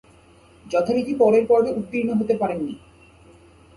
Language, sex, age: Bengali, male, 19-29